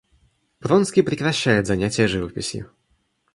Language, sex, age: Russian, male, 19-29